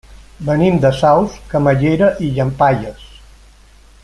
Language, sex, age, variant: Catalan, male, 60-69, Central